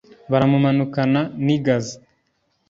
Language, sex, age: Kinyarwanda, male, 19-29